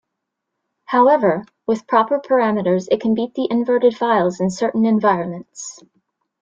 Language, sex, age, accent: English, female, 30-39, United States English